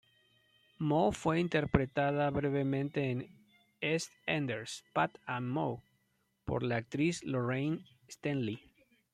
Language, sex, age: Spanish, male, 30-39